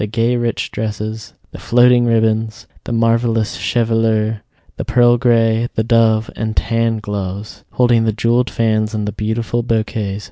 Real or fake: real